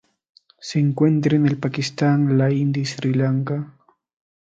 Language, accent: Spanish, Andino-Pacífico: Colombia, Perú, Ecuador, oeste de Bolivia y Venezuela andina